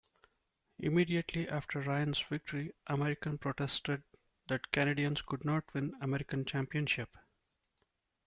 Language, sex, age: English, male, 40-49